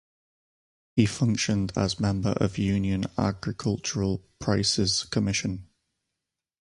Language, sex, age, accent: English, male, 30-39, England English